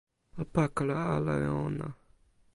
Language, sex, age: Toki Pona, male, under 19